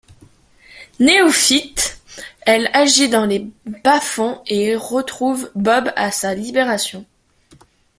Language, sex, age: French, female, 19-29